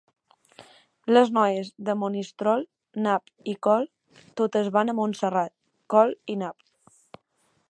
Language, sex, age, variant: Catalan, female, 19-29, Balear